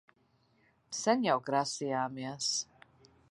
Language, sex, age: Latvian, female, 50-59